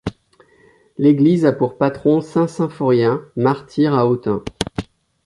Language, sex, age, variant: French, male, 40-49, Français de métropole